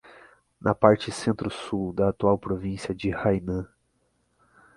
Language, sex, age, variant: Portuguese, male, 30-39, Portuguese (Brasil)